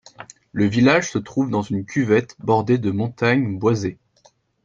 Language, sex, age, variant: French, male, 19-29, Français de métropole